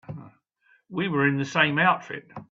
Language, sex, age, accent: English, male, 70-79, England English